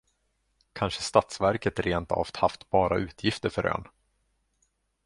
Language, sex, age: Swedish, male, 30-39